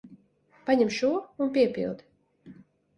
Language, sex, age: Latvian, female, 30-39